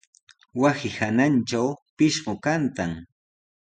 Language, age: Sihuas Ancash Quechua, 19-29